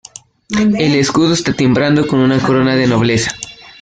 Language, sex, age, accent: Spanish, male, under 19, Andino-Pacífico: Colombia, Perú, Ecuador, oeste de Bolivia y Venezuela andina